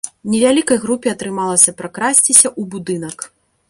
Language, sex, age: Belarusian, female, 30-39